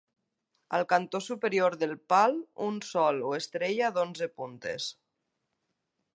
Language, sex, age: Catalan, female, 30-39